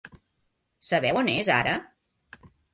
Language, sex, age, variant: Catalan, female, 50-59, Central